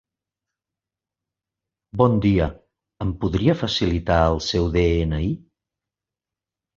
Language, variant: Catalan, Central